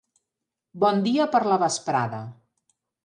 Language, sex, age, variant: Catalan, female, 40-49, Central